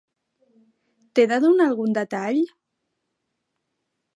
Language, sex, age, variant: Catalan, female, 19-29, Central